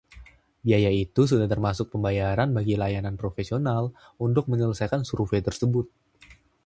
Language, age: Indonesian, 19-29